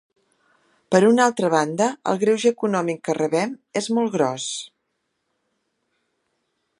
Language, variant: Catalan, Central